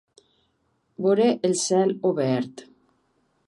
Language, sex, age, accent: Catalan, female, 40-49, valencià